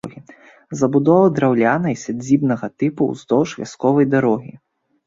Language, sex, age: Belarusian, male, under 19